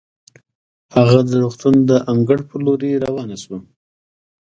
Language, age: Pashto, 40-49